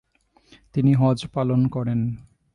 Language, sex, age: Bengali, male, 19-29